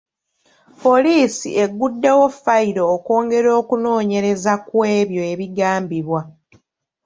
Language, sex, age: Ganda, female, 19-29